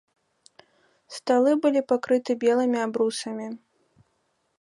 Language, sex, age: Belarusian, female, 19-29